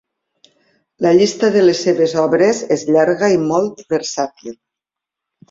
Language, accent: Catalan, valencià